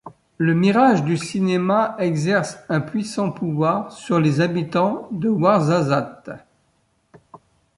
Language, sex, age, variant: French, male, 60-69, Français de métropole